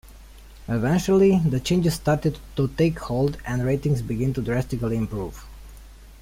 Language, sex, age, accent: English, male, 19-29, United States English